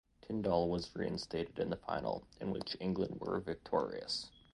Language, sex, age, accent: English, male, 19-29, United States English